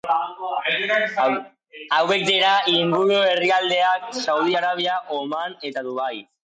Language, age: Basque, under 19